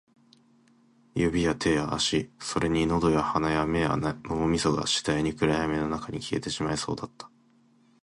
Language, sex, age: Japanese, male, 19-29